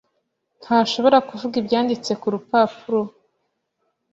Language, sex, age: Kinyarwanda, female, 19-29